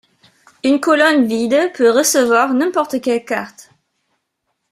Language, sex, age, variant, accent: French, female, 30-39, Français d'Europe, Français d’Allemagne